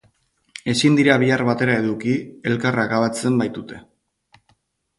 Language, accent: Basque, Mendebalekoa (Araba, Bizkaia, Gipuzkoako mendebaleko herri batzuk)